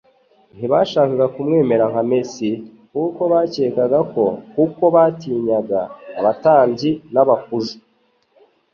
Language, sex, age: Kinyarwanda, male, 19-29